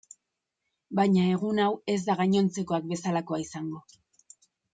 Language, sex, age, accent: Basque, female, 19-29, Erdialdekoa edo Nafarra (Gipuzkoa, Nafarroa)